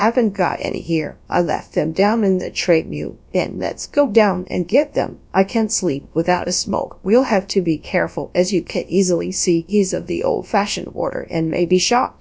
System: TTS, GradTTS